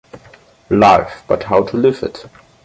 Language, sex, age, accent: German, male, under 19, Deutschland Deutsch